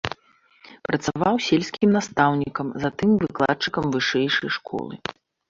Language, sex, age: Belarusian, female, 40-49